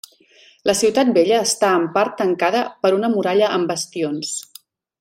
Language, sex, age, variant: Catalan, female, 30-39, Central